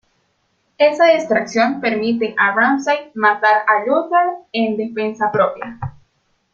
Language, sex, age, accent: Spanish, female, 19-29, Andino-Pacífico: Colombia, Perú, Ecuador, oeste de Bolivia y Venezuela andina